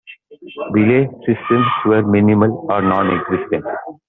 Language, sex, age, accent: English, male, 30-39, India and South Asia (India, Pakistan, Sri Lanka)